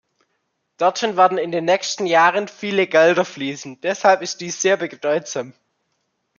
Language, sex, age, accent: German, male, under 19, Deutschland Deutsch